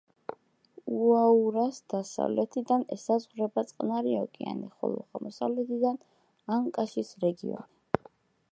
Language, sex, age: Georgian, female, under 19